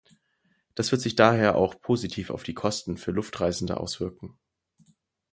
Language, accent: German, Deutschland Deutsch